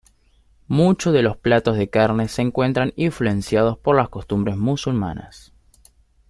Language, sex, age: Spanish, male, under 19